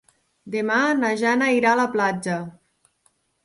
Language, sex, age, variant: Catalan, female, 30-39, Nord-Occidental